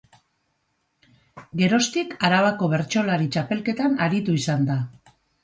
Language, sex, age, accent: Basque, female, 40-49, Mendebalekoa (Araba, Bizkaia, Gipuzkoako mendebaleko herri batzuk)